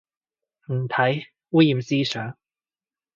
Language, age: Cantonese, 40-49